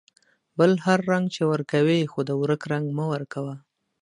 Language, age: Pashto, 19-29